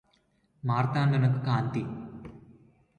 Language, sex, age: Telugu, male, under 19